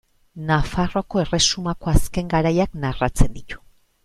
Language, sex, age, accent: Basque, female, 40-49, Mendebalekoa (Araba, Bizkaia, Gipuzkoako mendebaleko herri batzuk)